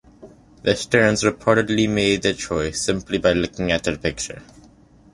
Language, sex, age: English, male, 19-29